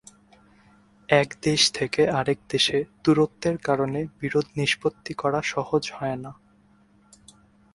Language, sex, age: Bengali, male, 19-29